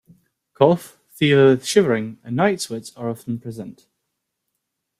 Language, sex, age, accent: English, male, 19-29, England English